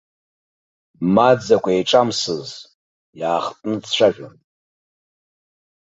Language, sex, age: Abkhazian, male, 50-59